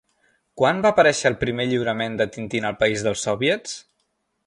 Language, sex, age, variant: Catalan, male, 19-29, Central